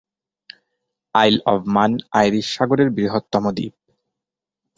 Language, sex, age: Bengali, male, 19-29